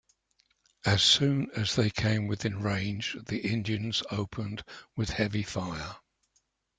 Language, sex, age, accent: English, male, 70-79, England English